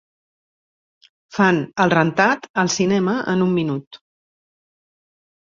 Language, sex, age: Catalan, female, 50-59